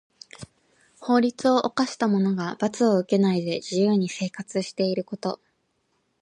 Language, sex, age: Japanese, female, 19-29